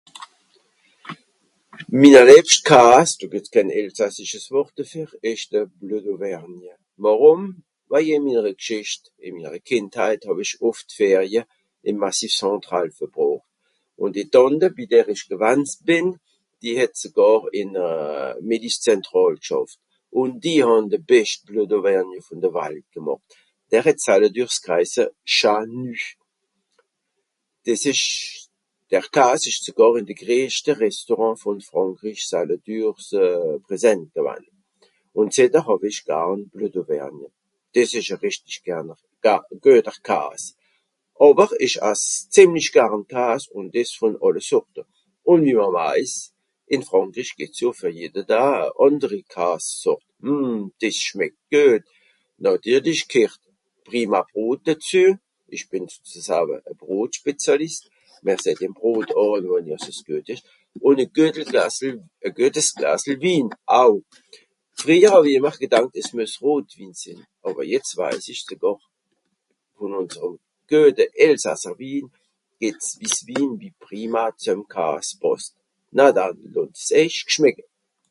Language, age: Swiss German, 60-69